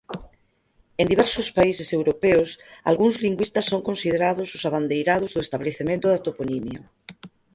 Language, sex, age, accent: Galician, female, 50-59, Central (sen gheada)